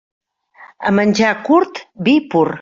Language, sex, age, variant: Catalan, female, 50-59, Central